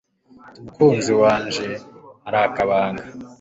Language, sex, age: Kinyarwanda, male, 19-29